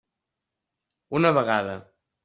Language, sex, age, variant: Catalan, male, under 19, Balear